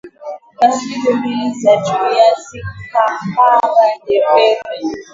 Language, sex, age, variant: Swahili, female, 19-29, Kiswahili cha Bara ya Kenya